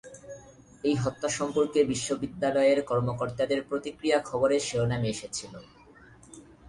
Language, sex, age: Bengali, male, 19-29